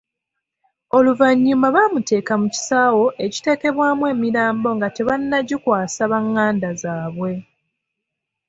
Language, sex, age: Ganda, female, 19-29